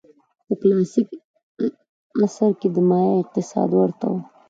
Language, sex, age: Pashto, female, 30-39